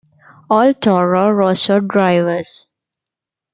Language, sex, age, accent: English, female, 19-29, India and South Asia (India, Pakistan, Sri Lanka)